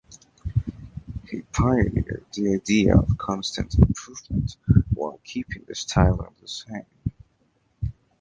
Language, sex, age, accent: English, male, 19-29, United States English